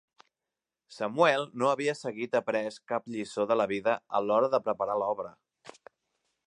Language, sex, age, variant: Catalan, male, 19-29, Central